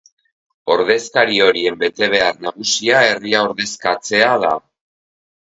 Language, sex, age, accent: Basque, male, 50-59, Erdialdekoa edo Nafarra (Gipuzkoa, Nafarroa)